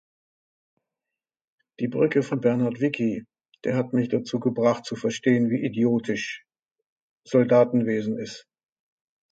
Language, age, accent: German, 60-69, Deutschland Deutsch